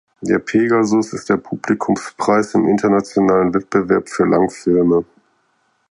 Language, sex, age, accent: German, male, 50-59, Deutschland Deutsch